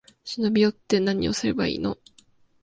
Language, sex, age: Japanese, female, 19-29